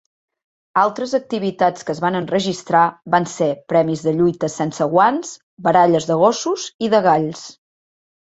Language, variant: Catalan, Central